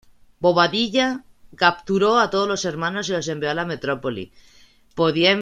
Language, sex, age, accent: Spanish, male, 30-39, España: Centro-Sur peninsular (Madrid, Toledo, Castilla-La Mancha)